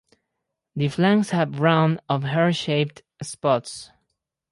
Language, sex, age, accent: English, male, 19-29, United States English